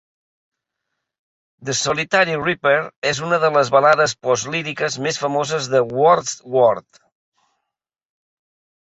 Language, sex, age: Catalan, male, 50-59